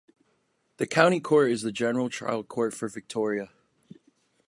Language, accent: English, United States English